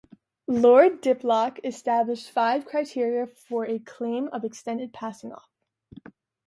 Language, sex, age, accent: English, female, 19-29, United States English